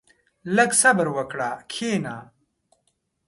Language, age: Pashto, 19-29